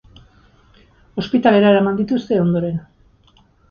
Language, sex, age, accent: Basque, female, 50-59, Erdialdekoa edo Nafarra (Gipuzkoa, Nafarroa)